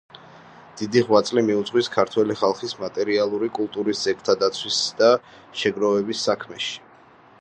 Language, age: Georgian, 19-29